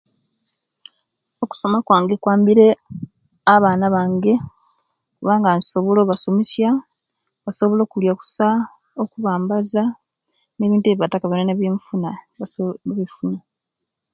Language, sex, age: Kenyi, female, 19-29